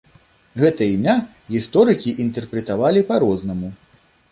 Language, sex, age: Belarusian, male, 30-39